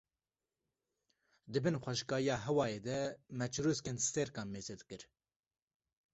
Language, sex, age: Kurdish, male, 19-29